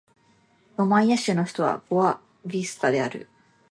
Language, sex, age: Japanese, female, 19-29